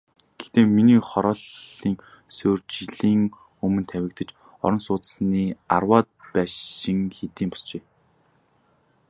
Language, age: Mongolian, 19-29